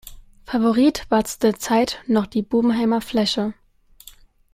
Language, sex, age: German, female, under 19